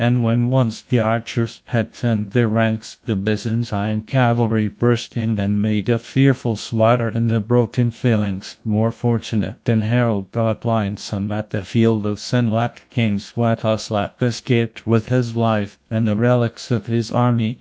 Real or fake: fake